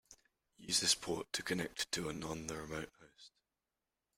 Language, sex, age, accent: English, male, under 19, England English